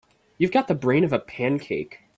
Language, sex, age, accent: English, female, under 19, United States English